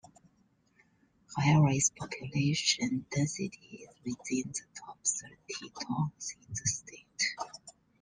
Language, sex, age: English, female, 30-39